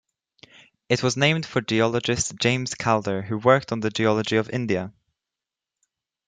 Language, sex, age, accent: English, male, under 19, England English